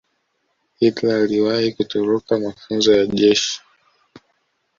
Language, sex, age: Swahili, male, 19-29